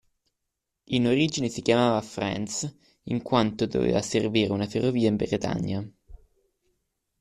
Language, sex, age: Italian, male, 19-29